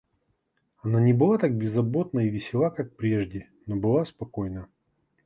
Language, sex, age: Russian, male, 40-49